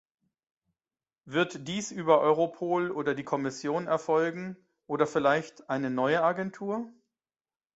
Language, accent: German, Deutschland Deutsch